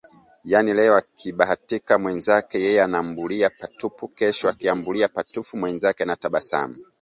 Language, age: Swahili, 30-39